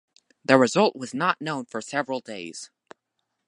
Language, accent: English, United States English